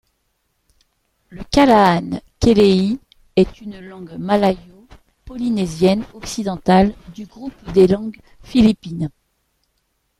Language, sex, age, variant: French, female, 40-49, Français de métropole